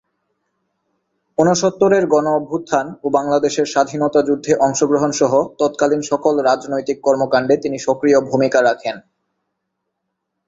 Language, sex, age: Bengali, male, 19-29